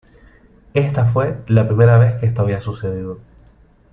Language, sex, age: Spanish, male, 19-29